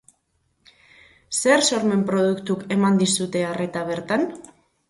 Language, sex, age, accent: Basque, female, 30-39, Mendebalekoa (Araba, Bizkaia, Gipuzkoako mendebaleko herri batzuk)